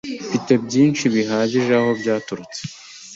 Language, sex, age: Kinyarwanda, male, 19-29